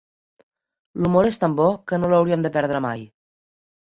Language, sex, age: Catalan, female, 30-39